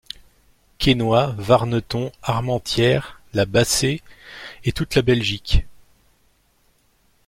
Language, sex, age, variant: French, male, 30-39, Français de métropole